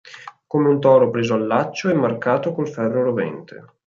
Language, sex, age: Italian, male, 19-29